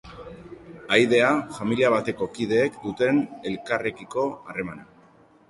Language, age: Basque, under 19